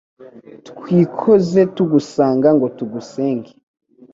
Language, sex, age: Kinyarwanda, male, under 19